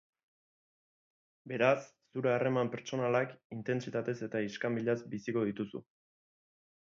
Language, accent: Basque, Erdialdekoa edo Nafarra (Gipuzkoa, Nafarroa)